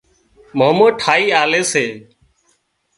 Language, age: Wadiyara Koli, 19-29